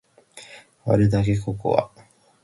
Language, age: Japanese, 19-29